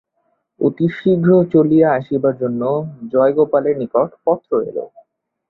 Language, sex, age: Bengali, male, 19-29